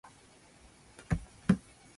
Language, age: Japanese, 19-29